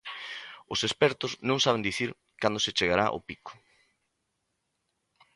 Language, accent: Galician, Normativo (estándar)